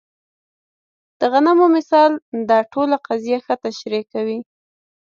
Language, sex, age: Pashto, female, 30-39